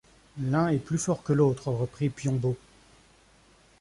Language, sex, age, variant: French, male, 30-39, Français de métropole